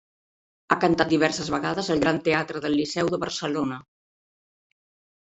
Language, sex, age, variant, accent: Catalan, female, 70-79, Central, central